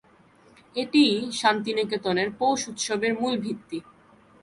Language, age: Bengali, 19-29